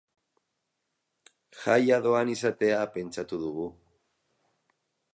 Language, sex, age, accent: Basque, male, 30-39, Mendebalekoa (Araba, Bizkaia, Gipuzkoako mendebaleko herri batzuk)